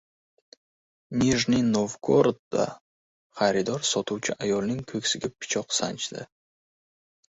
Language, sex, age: Uzbek, male, 19-29